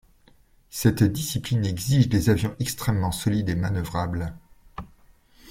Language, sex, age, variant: French, male, 40-49, Français de métropole